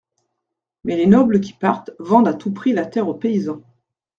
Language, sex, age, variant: French, female, 40-49, Français de métropole